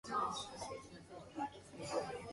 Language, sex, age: English, female, 19-29